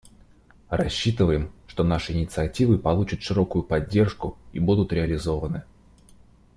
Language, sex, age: Russian, male, 19-29